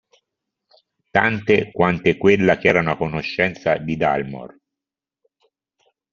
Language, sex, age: Italian, male, 50-59